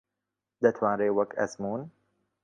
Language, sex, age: Central Kurdish, male, 19-29